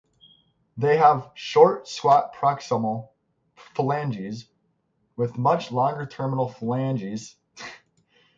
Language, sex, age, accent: English, male, 19-29, United States English